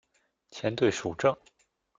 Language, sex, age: Chinese, male, 19-29